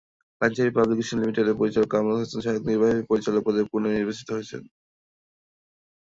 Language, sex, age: Bengali, male, 19-29